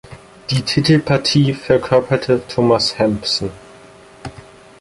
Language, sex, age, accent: German, male, under 19, Deutschland Deutsch